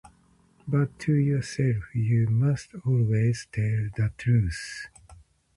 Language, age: English, 50-59